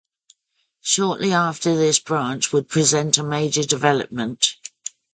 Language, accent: English, England English